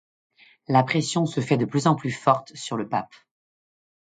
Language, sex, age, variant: French, female, 40-49, Français de métropole